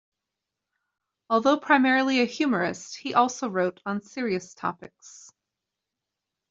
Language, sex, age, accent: English, female, 30-39, United States English